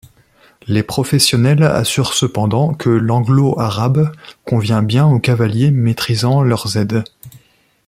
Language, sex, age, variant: French, male, 30-39, Français de métropole